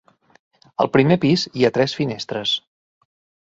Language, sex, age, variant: Catalan, male, 40-49, Central